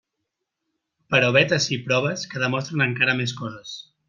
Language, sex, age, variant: Catalan, male, 30-39, Central